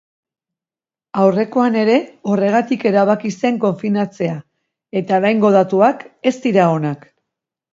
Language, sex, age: Basque, female, 60-69